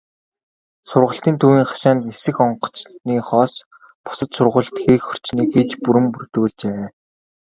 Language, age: Mongolian, 19-29